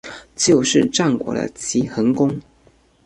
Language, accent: Chinese, 出生地：福建省